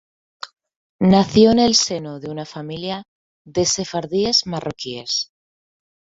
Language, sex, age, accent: Spanish, female, 30-39, España: Centro-Sur peninsular (Madrid, Toledo, Castilla-La Mancha)